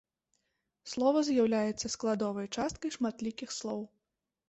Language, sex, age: Belarusian, female, 19-29